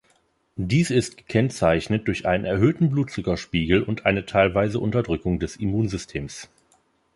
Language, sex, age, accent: German, male, 30-39, Deutschland Deutsch